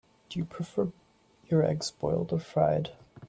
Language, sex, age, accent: English, male, 19-29, United States English